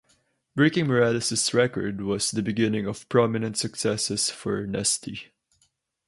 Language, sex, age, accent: English, male, 19-29, Filipino